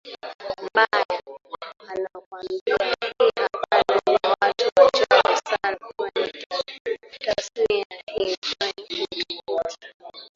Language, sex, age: Swahili, female, 19-29